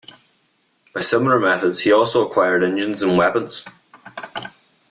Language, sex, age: English, male, under 19